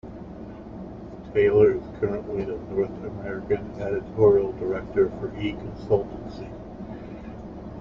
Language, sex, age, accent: English, male, 50-59, United States English